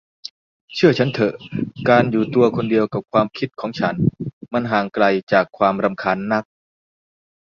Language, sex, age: Thai, male, 40-49